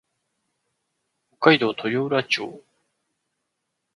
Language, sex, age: Japanese, male, 30-39